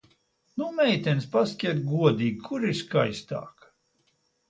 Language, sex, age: Latvian, male, 70-79